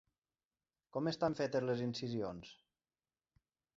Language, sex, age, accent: Catalan, male, 30-39, valencià